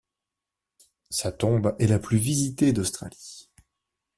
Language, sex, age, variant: French, male, 19-29, Français de métropole